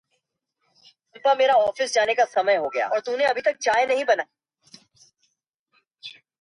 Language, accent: English, United States English